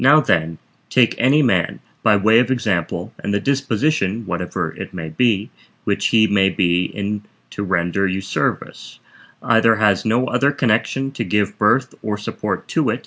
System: none